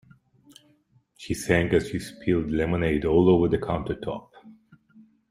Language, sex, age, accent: English, male, 50-59, United States English